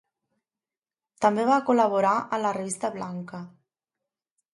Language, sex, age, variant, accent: Catalan, female, 30-39, Nord-Occidental, nord-occidental